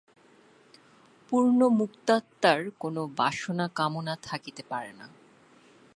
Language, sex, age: Bengali, female, 30-39